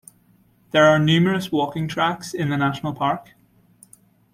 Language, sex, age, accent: English, male, 19-29, Irish English